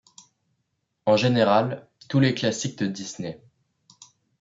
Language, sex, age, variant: French, male, under 19, Français de métropole